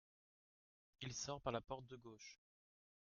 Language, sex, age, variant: French, male, 19-29, Français de métropole